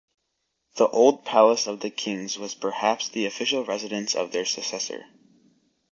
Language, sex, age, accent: English, male, under 19, United States English